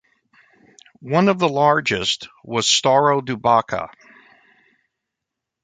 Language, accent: English, United States English